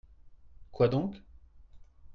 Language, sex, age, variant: French, male, 30-39, Français de métropole